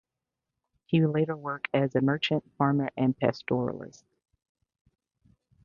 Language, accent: English, United States English